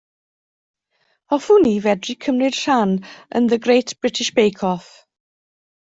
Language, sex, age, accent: Welsh, female, 50-59, Y Deyrnas Unedig Cymraeg